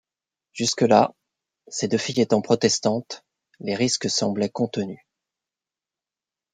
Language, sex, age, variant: French, male, 50-59, Français de métropole